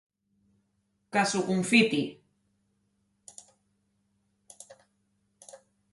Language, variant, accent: Catalan, Central, central